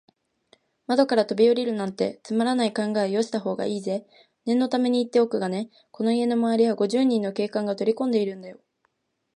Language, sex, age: Japanese, female, 19-29